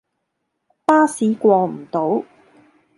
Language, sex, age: Cantonese, female, 40-49